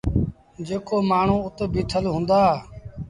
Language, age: Sindhi Bhil, 40-49